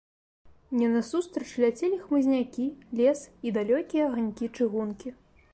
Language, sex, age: Belarusian, female, 19-29